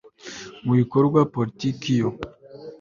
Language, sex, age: Kinyarwanda, male, 19-29